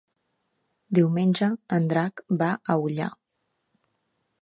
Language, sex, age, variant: Catalan, female, 19-29, Central